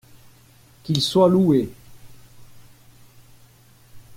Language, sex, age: French, male, 60-69